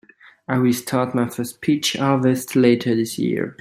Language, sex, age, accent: English, male, 19-29, Canadian English